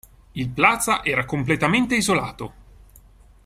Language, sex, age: Italian, male, 30-39